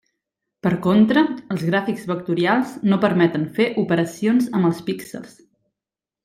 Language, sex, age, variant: Catalan, female, 19-29, Central